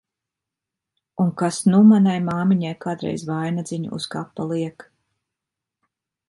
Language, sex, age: Latvian, female, 50-59